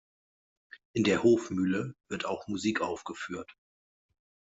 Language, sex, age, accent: German, male, 40-49, Deutschland Deutsch